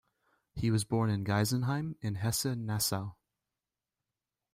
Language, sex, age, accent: English, male, 19-29, United States English